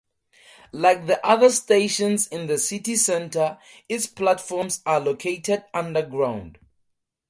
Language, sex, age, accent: English, male, 19-29, Southern African (South Africa, Zimbabwe, Namibia)